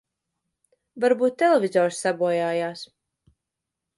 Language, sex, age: Latvian, female, 30-39